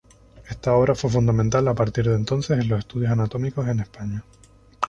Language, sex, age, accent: Spanish, male, 19-29, España: Islas Canarias